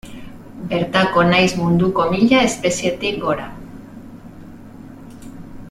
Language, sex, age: Basque, female, 40-49